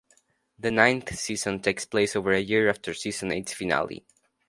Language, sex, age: English, male, under 19